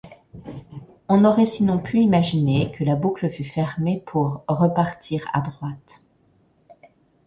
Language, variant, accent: French, Français de métropole, Parisien